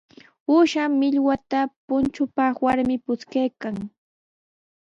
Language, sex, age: Sihuas Ancash Quechua, female, 19-29